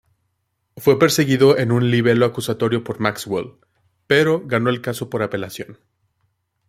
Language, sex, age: Spanish, male, 19-29